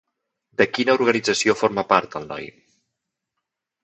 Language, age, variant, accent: Catalan, 30-39, Central, central